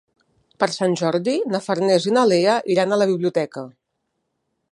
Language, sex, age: Catalan, female, 40-49